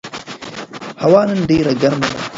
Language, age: Pashto, 19-29